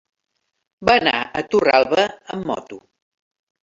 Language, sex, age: Catalan, female, 70-79